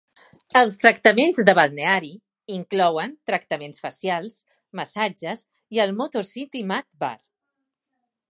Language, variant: Catalan, Central